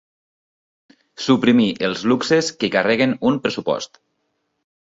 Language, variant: Catalan, Nord-Occidental